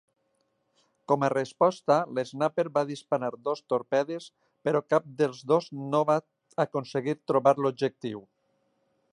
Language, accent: Catalan, valencià